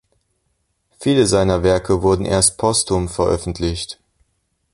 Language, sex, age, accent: German, male, 19-29, Deutschland Deutsch